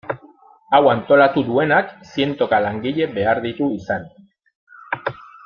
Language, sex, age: Basque, male, 30-39